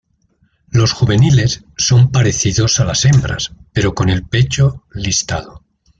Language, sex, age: Spanish, male, 60-69